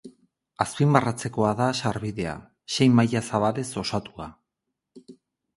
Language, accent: Basque, Erdialdekoa edo Nafarra (Gipuzkoa, Nafarroa)